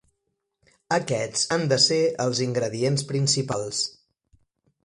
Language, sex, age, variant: Catalan, male, 30-39, Central